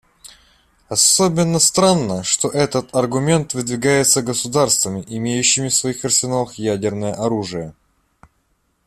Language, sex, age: Russian, male, 40-49